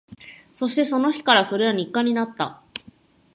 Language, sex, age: Japanese, female, 30-39